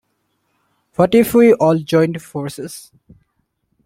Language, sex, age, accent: English, male, 19-29, India and South Asia (India, Pakistan, Sri Lanka)